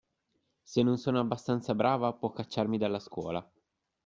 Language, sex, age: Italian, male, 19-29